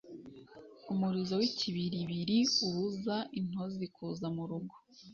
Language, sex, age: Kinyarwanda, female, 19-29